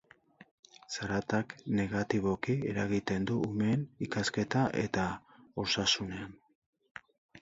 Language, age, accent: Basque, 50-59, Mendebalekoa (Araba, Bizkaia, Gipuzkoako mendebaleko herri batzuk)